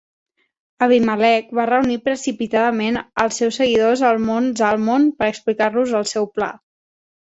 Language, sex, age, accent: Catalan, female, 30-39, Barcelona